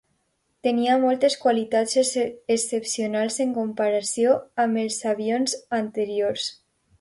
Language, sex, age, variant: Catalan, female, under 19, Alacantí